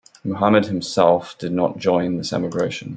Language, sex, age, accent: English, male, 30-39, England English